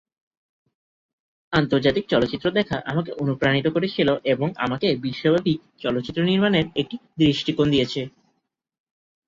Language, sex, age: Bengali, male, 19-29